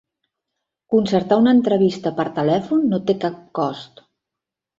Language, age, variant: Catalan, 50-59, Central